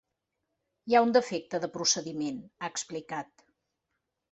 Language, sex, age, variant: Catalan, female, 40-49, Central